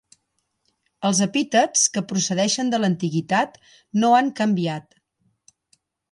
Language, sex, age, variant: Catalan, female, 50-59, Septentrional